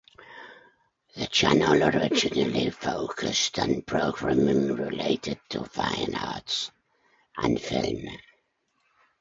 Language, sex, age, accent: English, male, 70-79, Scottish English